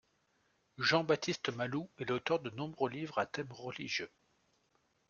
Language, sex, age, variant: French, male, 30-39, Français de métropole